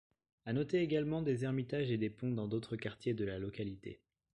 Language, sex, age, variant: French, male, 30-39, Français de métropole